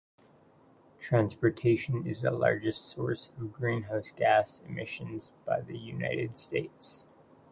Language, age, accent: English, 30-39, Canadian English